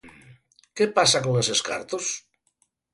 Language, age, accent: Galician, 70-79, Atlántico (seseo e gheada)